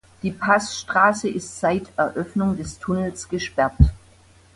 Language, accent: German, Deutschland Deutsch